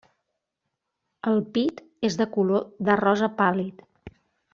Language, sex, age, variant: Catalan, female, 50-59, Central